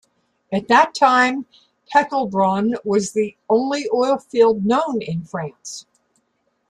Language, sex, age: English, female, 70-79